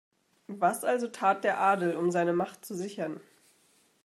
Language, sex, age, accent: German, female, 19-29, Deutschland Deutsch